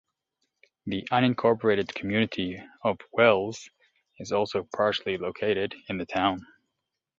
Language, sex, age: English, male, 30-39